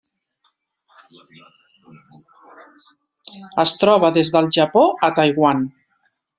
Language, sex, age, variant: Catalan, female, 40-49, Central